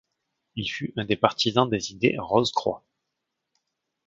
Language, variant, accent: French, Français d'Amérique du Nord, Français du Canada